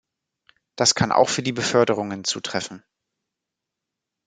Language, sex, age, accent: German, male, 19-29, Deutschland Deutsch